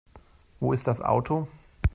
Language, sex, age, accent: German, male, 40-49, Deutschland Deutsch